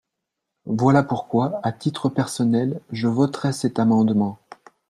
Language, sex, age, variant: French, male, 40-49, Français de métropole